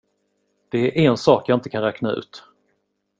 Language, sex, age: Swedish, male, 30-39